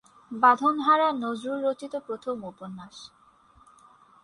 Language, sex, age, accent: Bengali, female, 19-29, Native